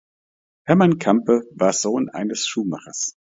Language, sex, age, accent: German, male, 50-59, Deutschland Deutsch